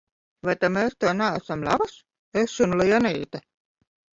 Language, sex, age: Latvian, female, 50-59